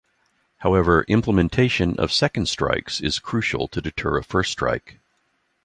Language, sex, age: English, male, 60-69